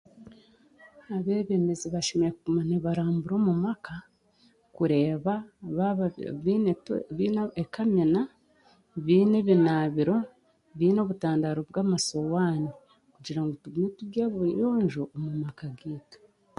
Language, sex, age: Chiga, female, 30-39